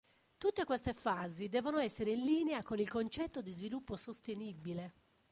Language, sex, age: Italian, female, 50-59